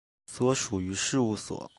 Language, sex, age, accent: Chinese, male, under 19, 出生地：河北省